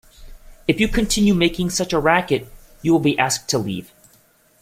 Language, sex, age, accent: English, male, 40-49, United States English